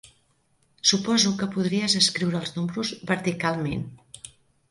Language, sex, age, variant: Catalan, female, 60-69, Central